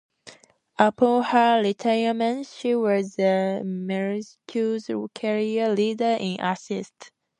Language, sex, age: English, female, 19-29